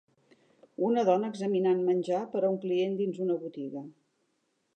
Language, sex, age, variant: Catalan, female, 60-69, Central